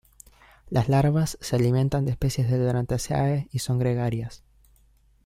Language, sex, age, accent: Spanish, male, under 19, Rioplatense: Argentina, Uruguay, este de Bolivia, Paraguay